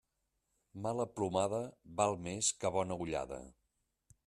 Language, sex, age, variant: Catalan, male, 50-59, Central